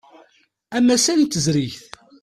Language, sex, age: Kabyle, male, 30-39